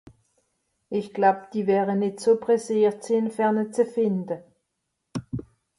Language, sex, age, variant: Swiss German, female, 50-59, Nordniederàlemmànisch (Rishoffe, Zàwere, Bùsswìller, Hawenau, Brüemt, Stroossbùri, Molse, Dàmbàch, Schlettstàtt, Pfàlzbùri usw.)